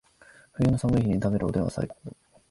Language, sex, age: Japanese, male, 19-29